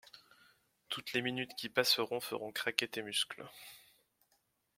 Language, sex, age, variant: French, male, 19-29, Français de métropole